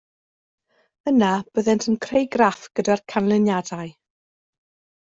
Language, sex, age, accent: Welsh, female, 50-59, Y Deyrnas Unedig Cymraeg